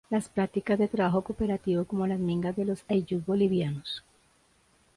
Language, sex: Spanish, female